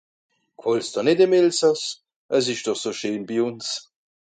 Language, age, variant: Swiss German, 40-49, Nordniederàlemmànisch (Rishoffe, Zàwere, Bùsswìller, Hawenau, Brüemt, Stroossbùri, Molse, Dàmbàch, Schlettstàtt, Pfàlzbùri usw.)